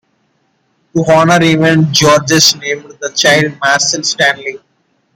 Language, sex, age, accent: English, male, under 19, India and South Asia (India, Pakistan, Sri Lanka)